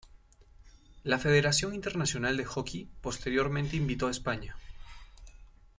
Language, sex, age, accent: Spanish, male, 19-29, Andino-Pacífico: Colombia, Perú, Ecuador, oeste de Bolivia y Venezuela andina